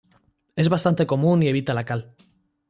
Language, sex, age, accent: Spanish, male, 30-39, España: Sur peninsular (Andalucia, Extremadura, Murcia)